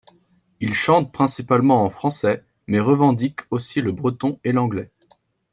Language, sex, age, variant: French, male, 19-29, Français de métropole